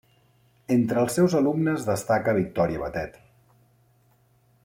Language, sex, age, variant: Catalan, male, 40-49, Central